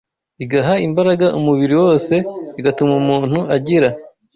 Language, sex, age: Kinyarwanda, male, 19-29